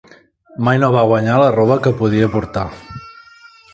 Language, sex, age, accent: Catalan, male, 40-49, Empordanès